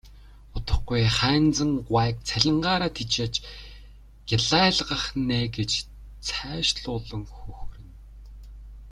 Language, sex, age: Mongolian, male, 19-29